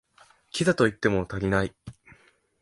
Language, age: Japanese, 19-29